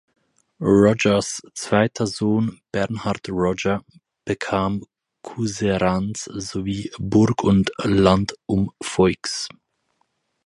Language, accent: German, Schweizerdeutsch